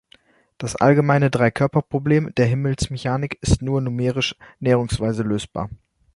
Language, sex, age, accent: German, male, 19-29, Deutschland Deutsch